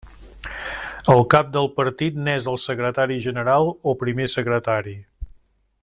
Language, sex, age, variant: Catalan, male, 50-59, Central